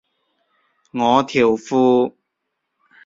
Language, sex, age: Cantonese, male, 30-39